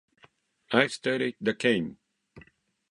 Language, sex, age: English, male, 40-49